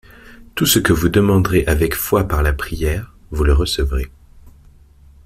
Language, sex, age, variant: French, male, 30-39, Français de métropole